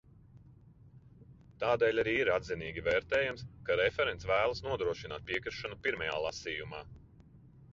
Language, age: Latvian, 30-39